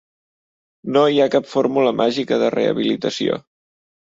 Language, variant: Catalan, Central